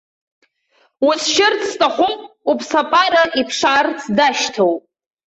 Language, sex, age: Abkhazian, female, under 19